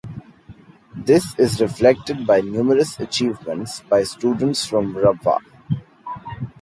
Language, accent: English, India and South Asia (India, Pakistan, Sri Lanka)